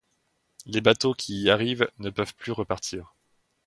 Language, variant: French, Français de métropole